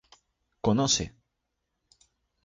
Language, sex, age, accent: Spanish, male, 19-29, España: Islas Canarias